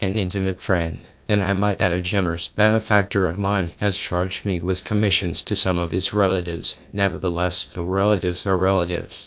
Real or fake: fake